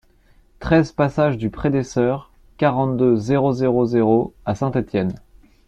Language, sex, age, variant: French, male, 19-29, Français de métropole